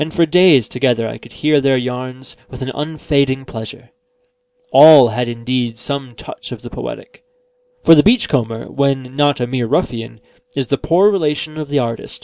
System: none